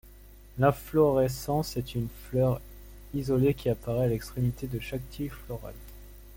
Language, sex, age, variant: French, male, 19-29, Français de métropole